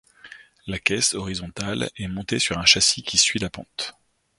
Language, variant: French, Français de métropole